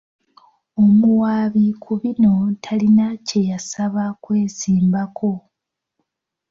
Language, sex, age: Ganda, female, 19-29